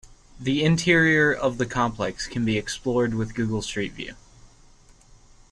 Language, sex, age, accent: English, male, 19-29, United States English